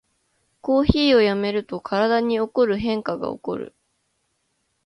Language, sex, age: Japanese, female, 19-29